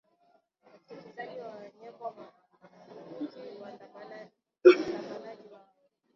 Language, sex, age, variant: Swahili, female, 19-29, Kiswahili cha Bara ya Kenya